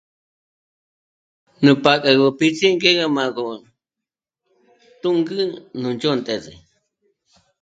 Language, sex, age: Michoacán Mazahua, female, 50-59